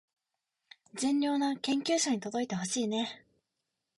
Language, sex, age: Japanese, female, 19-29